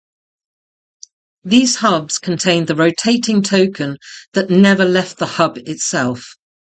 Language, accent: English, England English